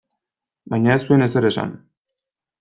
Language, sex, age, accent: Basque, male, 19-29, Erdialdekoa edo Nafarra (Gipuzkoa, Nafarroa)